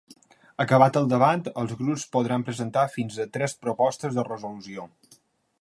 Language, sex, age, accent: Catalan, male, 19-29, balear; valencià